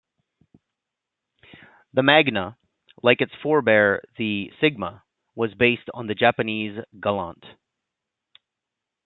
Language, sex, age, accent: English, male, 40-49, Canadian English